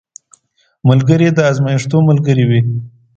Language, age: Pashto, 19-29